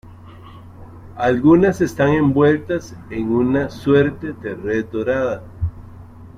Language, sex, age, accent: Spanish, male, 50-59, América central